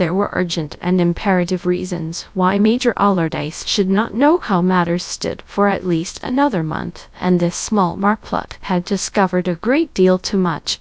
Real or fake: fake